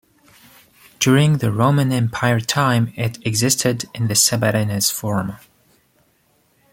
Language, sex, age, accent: English, male, 30-39, United States English